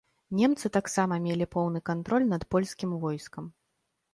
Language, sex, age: Belarusian, female, 30-39